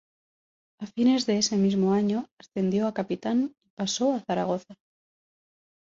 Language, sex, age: Spanish, female, 19-29